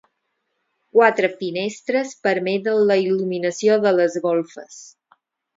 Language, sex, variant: Catalan, female, Balear